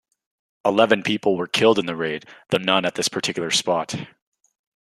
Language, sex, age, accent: English, male, 19-29, Canadian English